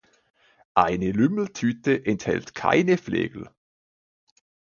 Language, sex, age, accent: German, male, 19-29, Schweizerdeutsch